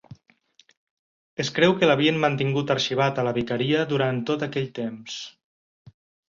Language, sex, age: Catalan, male, 30-39